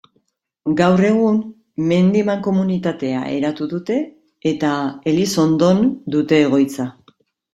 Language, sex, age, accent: Basque, female, 50-59, Erdialdekoa edo Nafarra (Gipuzkoa, Nafarroa)